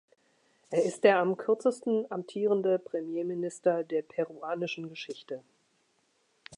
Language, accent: German, Deutschland Deutsch